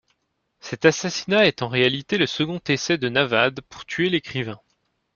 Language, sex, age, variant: French, male, 19-29, Français de métropole